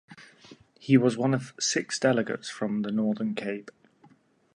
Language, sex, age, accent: English, male, 30-39, England English